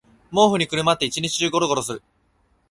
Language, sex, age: Japanese, male, 19-29